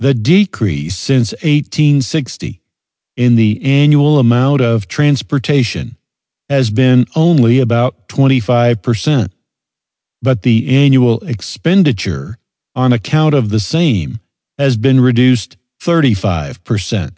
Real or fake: real